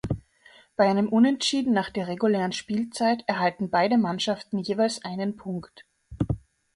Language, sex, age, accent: German, female, 30-39, Österreichisches Deutsch